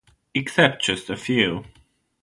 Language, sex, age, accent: English, male, 19-29, England English